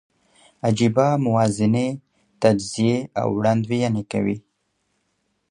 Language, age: Pashto, 30-39